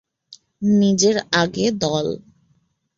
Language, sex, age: Bengali, female, 19-29